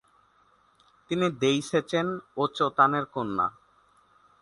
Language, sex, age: Bengali, male, 19-29